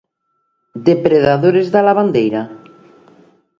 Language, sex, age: Galician, female, 50-59